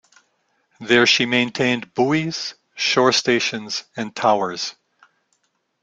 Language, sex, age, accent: English, male, 60-69, United States English